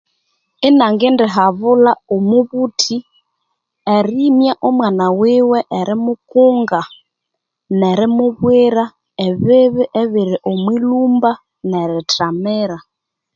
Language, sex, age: Konzo, female, 30-39